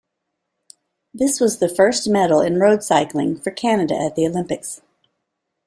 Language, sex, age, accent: English, female, 40-49, United States English